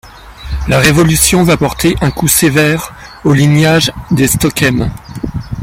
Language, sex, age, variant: French, male, 40-49, Français de métropole